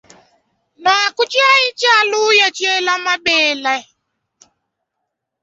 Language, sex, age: Luba-Lulua, female, 19-29